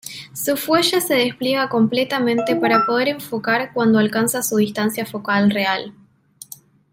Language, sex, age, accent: Spanish, female, 19-29, Rioplatense: Argentina, Uruguay, este de Bolivia, Paraguay